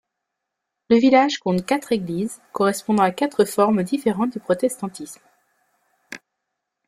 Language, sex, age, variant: French, female, 30-39, Français de métropole